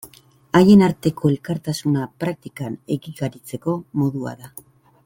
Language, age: Basque, 50-59